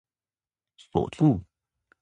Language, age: Chinese, 30-39